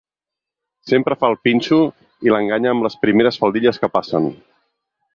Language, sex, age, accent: Catalan, female, 30-39, nord-oriental